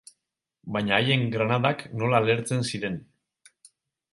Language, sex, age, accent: Basque, male, 40-49, Mendebalekoa (Araba, Bizkaia, Gipuzkoako mendebaleko herri batzuk)